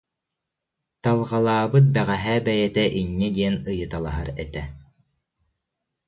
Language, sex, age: Yakut, male, 19-29